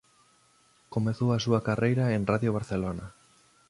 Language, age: Galician, 30-39